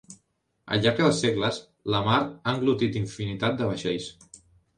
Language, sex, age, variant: Catalan, male, under 19, Central